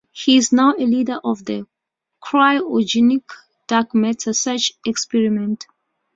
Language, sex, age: English, female, 30-39